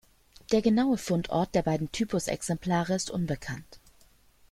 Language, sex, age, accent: German, female, 30-39, Deutschland Deutsch